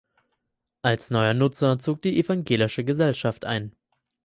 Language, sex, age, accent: German, male, 19-29, Deutschland Deutsch